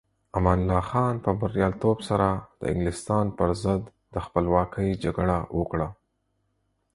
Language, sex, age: Pashto, male, 40-49